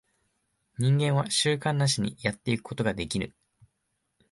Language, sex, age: Japanese, male, 19-29